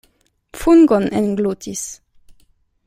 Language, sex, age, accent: Esperanto, female, 19-29, Internacia